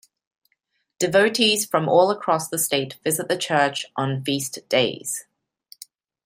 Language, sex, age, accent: English, female, 30-39, Australian English